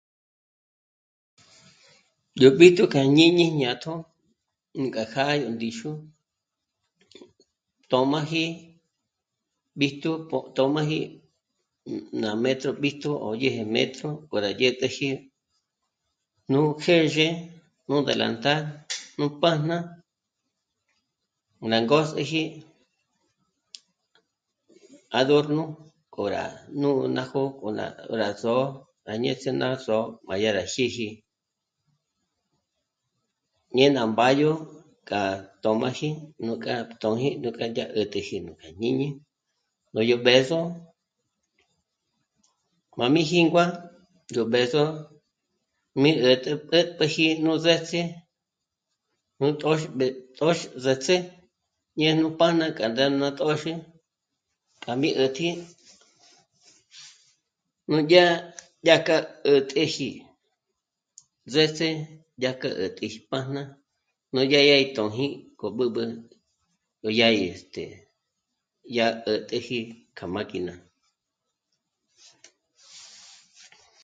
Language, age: Michoacán Mazahua, 19-29